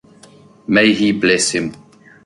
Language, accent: English, Southern African (South Africa, Zimbabwe, Namibia)